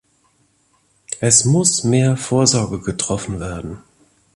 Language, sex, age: German, male, 40-49